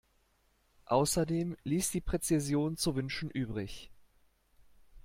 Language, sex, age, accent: German, male, 40-49, Deutschland Deutsch